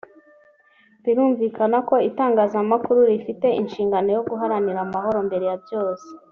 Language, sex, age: Kinyarwanda, male, 19-29